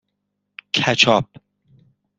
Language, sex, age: Persian, male, 50-59